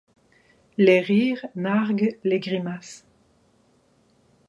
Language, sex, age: French, female, 50-59